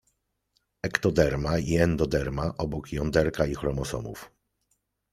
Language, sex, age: Polish, male, 30-39